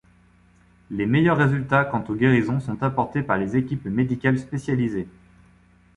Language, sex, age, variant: French, male, 40-49, Français de métropole